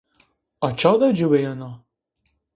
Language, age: Zaza, 19-29